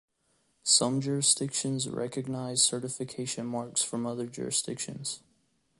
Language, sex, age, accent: English, male, 19-29, United States English